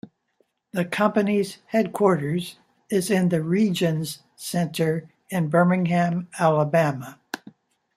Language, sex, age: English, female, 70-79